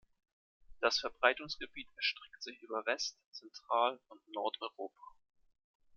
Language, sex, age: German, male, 19-29